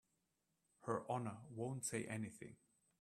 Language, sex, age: English, male, 50-59